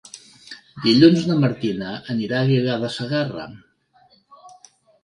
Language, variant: Catalan, Central